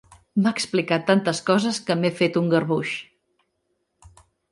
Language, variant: Catalan, Central